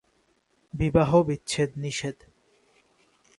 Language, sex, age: Bengali, male, 19-29